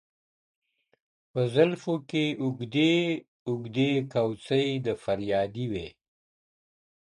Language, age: Pashto, 50-59